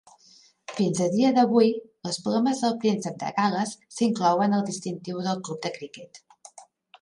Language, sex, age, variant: Catalan, female, 30-39, Central